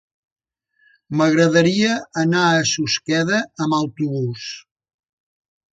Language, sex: Catalan, male